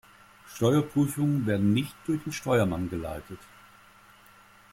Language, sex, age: German, male, 60-69